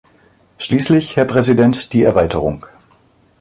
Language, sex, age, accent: German, male, 40-49, Deutschland Deutsch